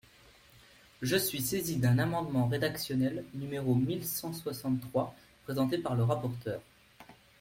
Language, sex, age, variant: French, male, 19-29, Français de métropole